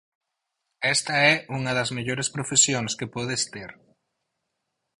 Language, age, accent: Galician, 30-39, Normativo (estándar)